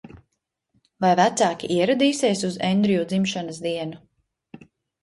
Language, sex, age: Latvian, female, 30-39